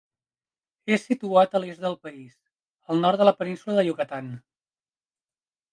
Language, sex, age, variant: Catalan, male, 30-39, Central